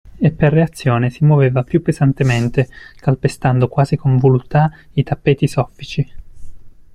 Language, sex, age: Italian, male, 30-39